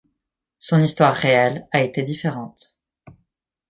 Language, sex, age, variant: French, male, under 19, Français de métropole